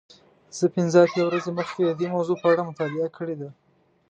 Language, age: Pashto, 19-29